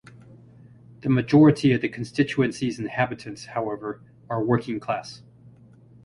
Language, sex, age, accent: English, male, 40-49, United States English